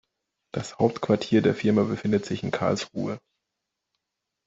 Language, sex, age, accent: German, male, 30-39, Deutschland Deutsch